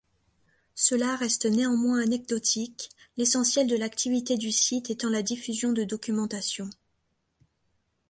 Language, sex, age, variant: French, female, 19-29, Français de métropole